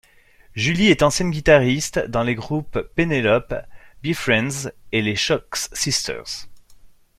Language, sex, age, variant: French, male, 30-39, Français de métropole